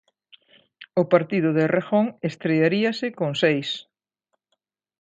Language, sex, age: Galician, female, 60-69